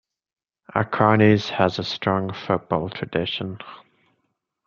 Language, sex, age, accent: English, male, 19-29, England English